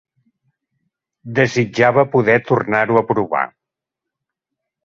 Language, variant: Catalan, Central